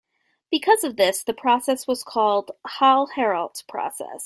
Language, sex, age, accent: English, female, 19-29, United States English